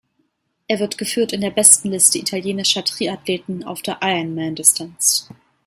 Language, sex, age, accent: German, female, 30-39, Deutschland Deutsch